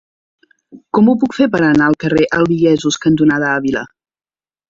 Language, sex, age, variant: Catalan, female, 40-49, Central